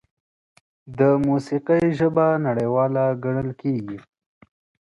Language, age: Pashto, 19-29